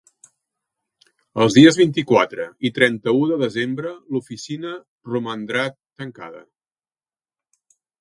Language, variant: Catalan, Central